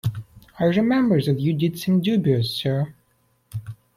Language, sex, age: English, male, 19-29